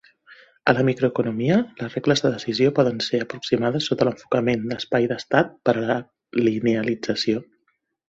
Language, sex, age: Catalan, female, 30-39